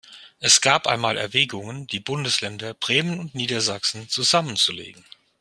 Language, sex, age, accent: German, male, 50-59, Deutschland Deutsch